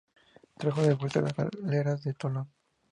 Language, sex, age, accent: Spanish, male, 19-29, México